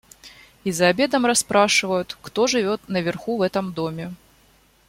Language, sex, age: Russian, female, 19-29